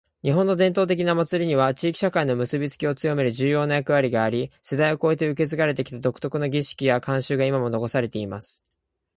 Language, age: Japanese, 19-29